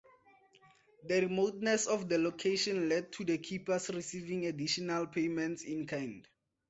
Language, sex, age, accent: English, male, under 19, Southern African (South Africa, Zimbabwe, Namibia)